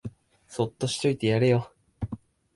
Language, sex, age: Japanese, male, 19-29